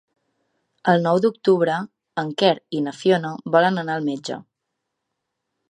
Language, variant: Catalan, Central